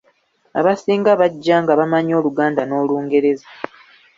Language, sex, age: Ganda, female, 30-39